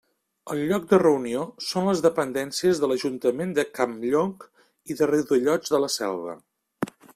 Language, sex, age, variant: Catalan, male, 50-59, Central